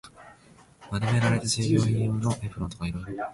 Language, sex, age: Japanese, male, 19-29